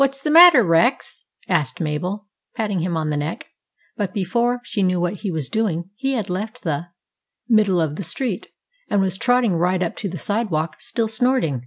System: none